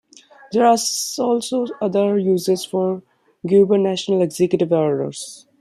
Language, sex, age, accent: English, male, under 19, India and South Asia (India, Pakistan, Sri Lanka)